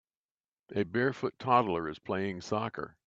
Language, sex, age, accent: English, male, 70-79, United States English